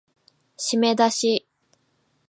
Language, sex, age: Japanese, female, 19-29